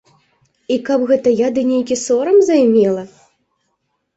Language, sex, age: Belarusian, female, 19-29